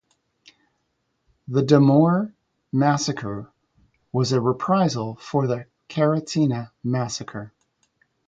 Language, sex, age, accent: English, male, 50-59, United States English